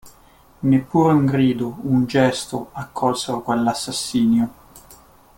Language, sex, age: Italian, male, 30-39